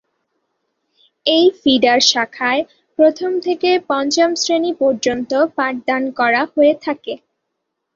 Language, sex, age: Bengali, female, under 19